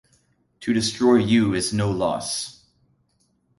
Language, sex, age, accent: English, male, 40-49, United States English